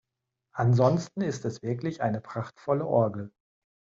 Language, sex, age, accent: German, male, 40-49, Deutschland Deutsch